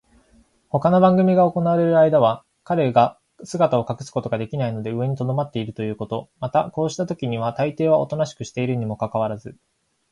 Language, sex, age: Japanese, male, 19-29